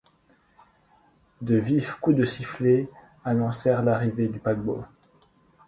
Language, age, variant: French, 40-49, Français de métropole